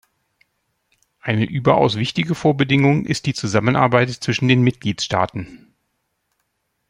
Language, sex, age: German, male, 40-49